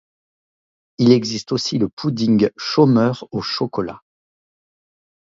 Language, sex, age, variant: French, male, 30-39, Français de métropole